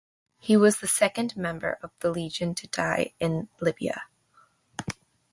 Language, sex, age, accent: English, female, under 19, United States English